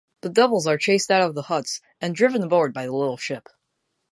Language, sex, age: English, male, under 19